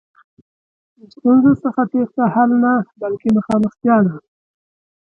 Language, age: Pashto, 19-29